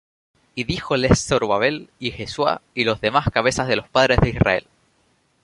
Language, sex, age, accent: Spanish, male, 19-29, España: Islas Canarias